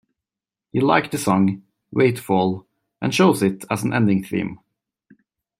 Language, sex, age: English, male, 19-29